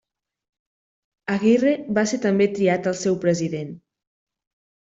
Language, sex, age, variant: Catalan, female, 19-29, Central